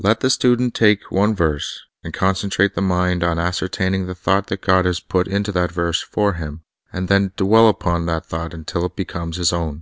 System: none